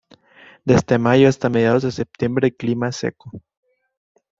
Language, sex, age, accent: Spanish, male, 19-29, México